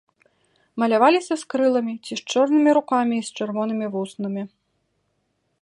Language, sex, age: Belarusian, female, 30-39